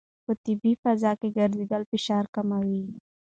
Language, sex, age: Pashto, female, 19-29